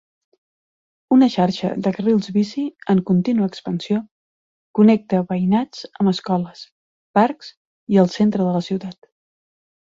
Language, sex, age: Catalan, female, 50-59